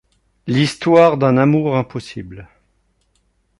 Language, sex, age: French, male, 50-59